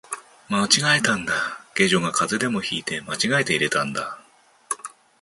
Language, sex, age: Japanese, male, 50-59